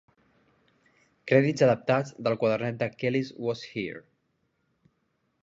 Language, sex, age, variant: Catalan, male, 19-29, Central